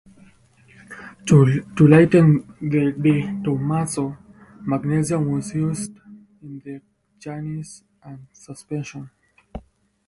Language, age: English, 19-29